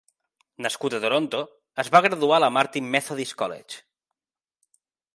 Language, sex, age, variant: Catalan, male, 30-39, Central